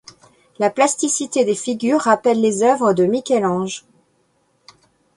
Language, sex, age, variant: French, female, 50-59, Français de métropole